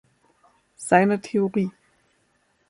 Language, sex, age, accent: German, female, 19-29, Deutschland Deutsch